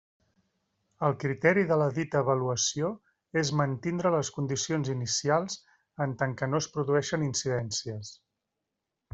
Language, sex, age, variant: Catalan, male, 40-49, Central